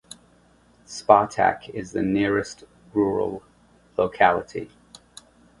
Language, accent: English, England English